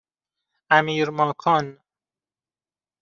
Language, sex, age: Persian, male, 30-39